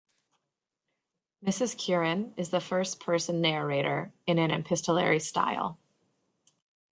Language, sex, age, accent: English, female, 19-29, United States English